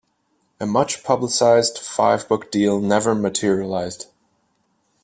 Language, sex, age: English, male, 19-29